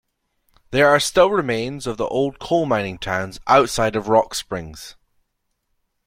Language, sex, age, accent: English, male, 19-29, Scottish English